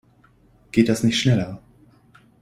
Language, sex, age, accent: German, male, under 19, Deutschland Deutsch